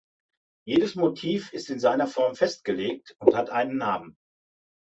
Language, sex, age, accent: German, male, 60-69, Deutschland Deutsch